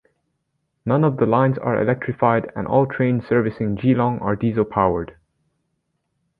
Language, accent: English, United States English